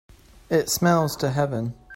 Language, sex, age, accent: English, male, 19-29, United States English